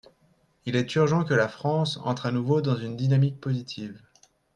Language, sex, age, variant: French, male, 19-29, Français de métropole